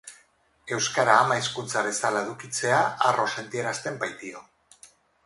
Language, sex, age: Basque, female, 50-59